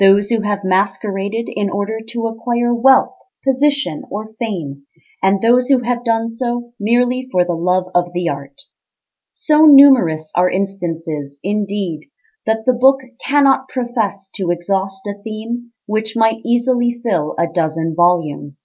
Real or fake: real